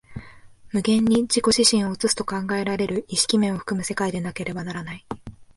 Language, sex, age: Japanese, female, 19-29